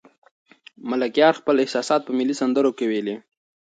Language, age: Pashto, 19-29